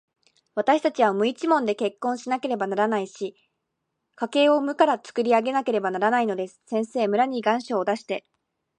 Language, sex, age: Japanese, female, 19-29